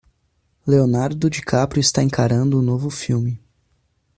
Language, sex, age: Portuguese, male, 30-39